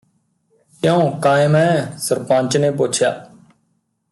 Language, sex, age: Punjabi, male, 30-39